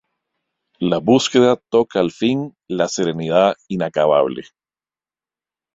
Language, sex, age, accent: Spanish, male, 40-49, América central